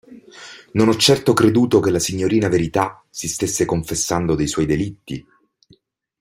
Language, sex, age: Italian, male, 40-49